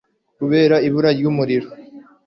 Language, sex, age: Kinyarwanda, male, under 19